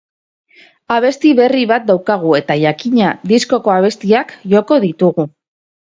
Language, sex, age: Basque, female, 30-39